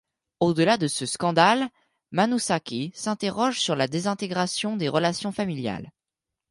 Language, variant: French, Français de métropole